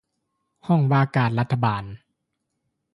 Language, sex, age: Lao, male, 30-39